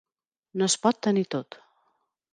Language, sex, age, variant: Catalan, female, 40-49, Central